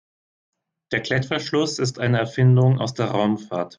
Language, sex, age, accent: German, male, 30-39, Deutschland Deutsch